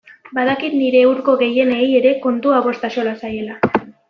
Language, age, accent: Basque, under 19, Mendebalekoa (Araba, Bizkaia, Gipuzkoako mendebaleko herri batzuk)